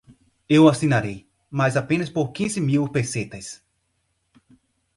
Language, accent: Portuguese, Nordestino